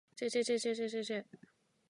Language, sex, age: Japanese, female, under 19